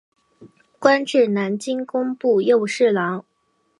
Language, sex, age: Chinese, female, 19-29